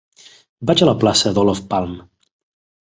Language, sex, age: Catalan, male, 30-39